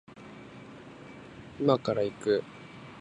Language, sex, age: Japanese, male, 19-29